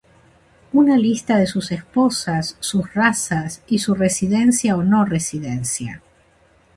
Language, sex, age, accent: Spanish, female, 60-69, Rioplatense: Argentina, Uruguay, este de Bolivia, Paraguay